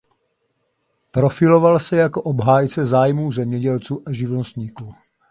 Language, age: Czech, 40-49